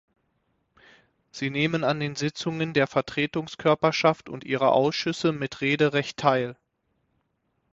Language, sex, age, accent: German, male, 30-39, Deutschland Deutsch